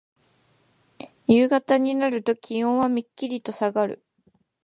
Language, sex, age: Japanese, female, 19-29